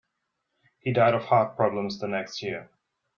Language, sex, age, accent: English, male, 30-39, United States English